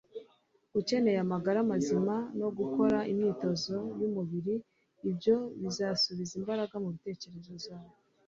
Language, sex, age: Kinyarwanda, female, 30-39